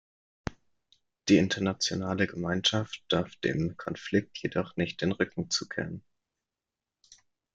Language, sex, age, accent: German, male, 19-29, Deutschland Deutsch